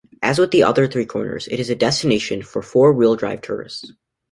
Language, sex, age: English, male, under 19